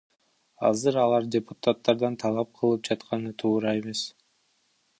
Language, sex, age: Kyrgyz, male, 19-29